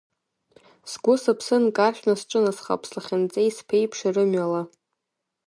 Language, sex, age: Abkhazian, female, under 19